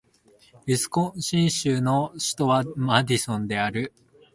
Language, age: Japanese, 19-29